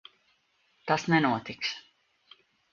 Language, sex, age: Latvian, female, 30-39